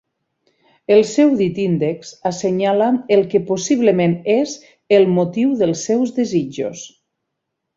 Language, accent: Catalan, Ebrenc